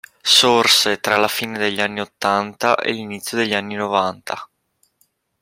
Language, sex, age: Italian, male, 19-29